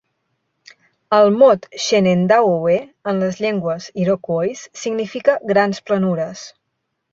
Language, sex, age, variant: Catalan, female, 19-29, Central